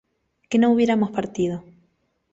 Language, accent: Spanish, Rioplatense: Argentina, Uruguay, este de Bolivia, Paraguay